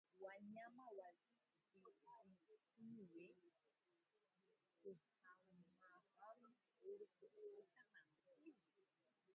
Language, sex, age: Swahili, female, 19-29